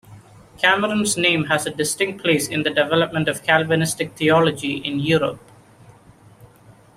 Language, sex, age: English, male, 19-29